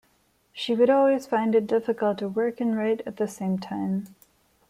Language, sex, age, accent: English, female, 30-39, India and South Asia (India, Pakistan, Sri Lanka)